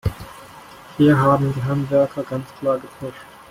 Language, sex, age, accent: German, male, 19-29, Schweizerdeutsch